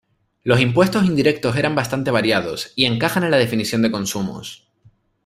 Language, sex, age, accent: Spanish, male, 19-29, España: Islas Canarias